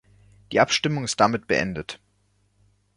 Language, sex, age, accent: German, male, 19-29, Deutschland Deutsch